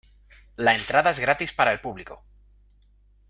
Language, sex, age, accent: Spanish, male, 30-39, España: Centro-Sur peninsular (Madrid, Toledo, Castilla-La Mancha)